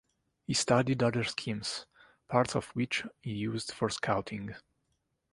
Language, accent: English, United States English